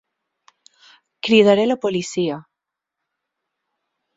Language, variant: Catalan, Balear